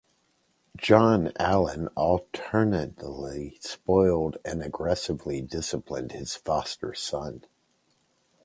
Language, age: English, 50-59